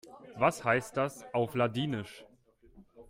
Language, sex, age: German, male, 19-29